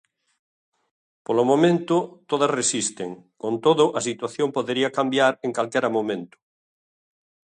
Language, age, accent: Galician, 60-69, Oriental (común en zona oriental)